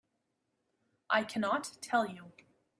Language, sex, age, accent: English, female, 19-29, Canadian English